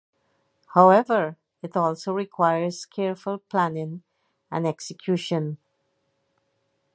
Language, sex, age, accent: English, female, 50-59, England English